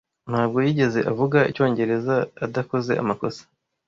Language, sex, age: Kinyarwanda, male, 19-29